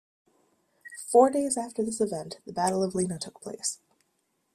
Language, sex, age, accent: English, female, 30-39, United States English